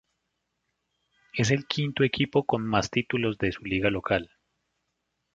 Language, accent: Spanish, América central